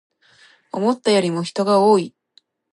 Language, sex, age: Japanese, female, 19-29